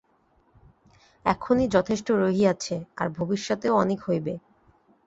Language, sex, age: Bengali, female, 30-39